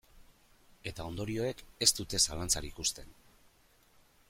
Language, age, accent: Basque, 50-59, Erdialdekoa edo Nafarra (Gipuzkoa, Nafarroa)